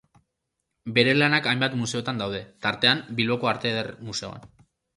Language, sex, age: Basque, male, 19-29